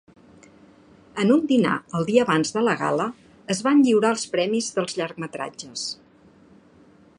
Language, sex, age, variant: Catalan, female, 50-59, Central